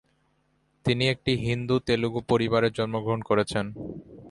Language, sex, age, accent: Bengali, male, 19-29, Bengali